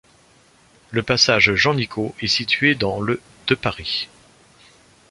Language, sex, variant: French, male, Français de métropole